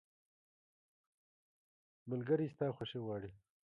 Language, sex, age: Pashto, male, 30-39